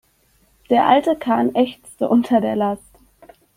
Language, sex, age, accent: German, female, 19-29, Deutschland Deutsch